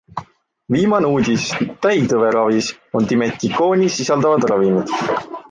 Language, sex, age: Estonian, male, 19-29